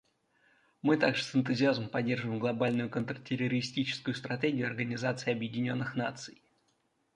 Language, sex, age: Russian, male, 19-29